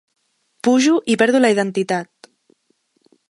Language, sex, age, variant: Catalan, female, under 19, Central